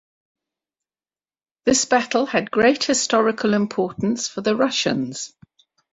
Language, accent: English, Southern African (South Africa, Zimbabwe, Namibia)